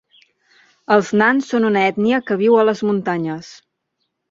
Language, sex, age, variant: Catalan, female, 19-29, Central